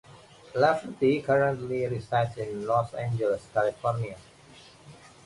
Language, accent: English, Malaysian English